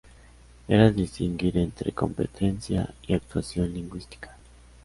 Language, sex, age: Spanish, male, 19-29